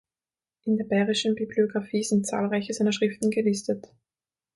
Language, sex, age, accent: German, female, 19-29, Österreichisches Deutsch